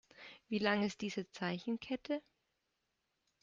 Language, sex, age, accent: German, female, 19-29, Deutschland Deutsch